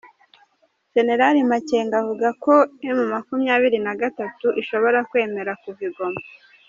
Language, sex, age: Kinyarwanda, male, 30-39